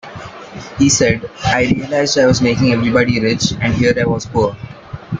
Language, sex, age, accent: English, male, 19-29, India and South Asia (India, Pakistan, Sri Lanka)